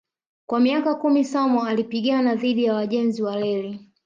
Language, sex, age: Swahili, male, 19-29